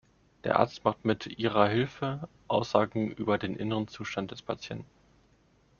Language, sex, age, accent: German, male, 19-29, Deutschland Deutsch